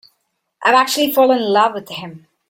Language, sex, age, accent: English, female, 19-29, India and South Asia (India, Pakistan, Sri Lanka)